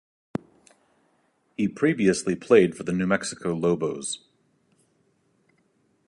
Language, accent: English, United States English